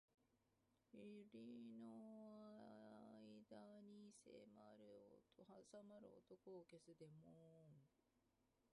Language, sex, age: Japanese, female, 50-59